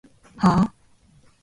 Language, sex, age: Japanese, female, 19-29